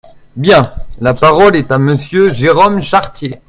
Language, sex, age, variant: French, male, 19-29, Français de métropole